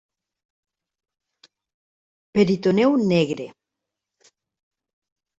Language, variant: Catalan, Nord-Occidental